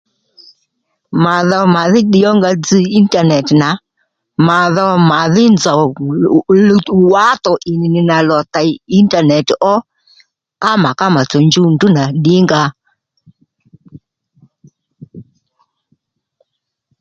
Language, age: Lendu, 40-49